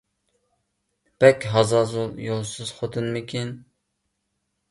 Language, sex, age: Uyghur, male, 30-39